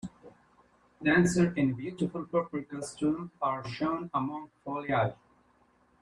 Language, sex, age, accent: English, male, 19-29, United States English